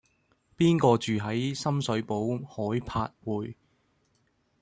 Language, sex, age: Cantonese, male, 19-29